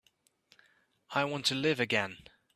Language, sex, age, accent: English, male, 40-49, England English